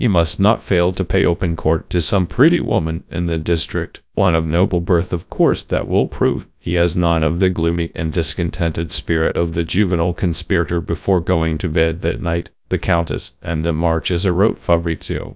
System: TTS, GradTTS